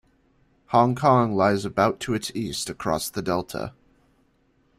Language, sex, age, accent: English, male, 19-29, United States English